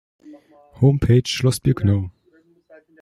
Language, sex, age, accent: German, male, 19-29, Deutschland Deutsch